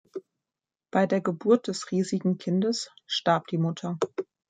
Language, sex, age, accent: German, female, 30-39, Deutschland Deutsch